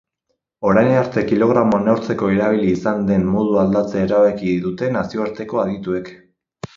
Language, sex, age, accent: Basque, male, 19-29, Erdialdekoa edo Nafarra (Gipuzkoa, Nafarroa)